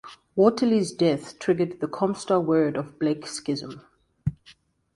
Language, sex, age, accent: English, female, 30-39, Southern African (South Africa, Zimbabwe, Namibia)